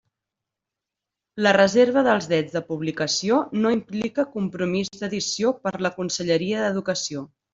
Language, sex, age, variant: Catalan, female, 30-39, Central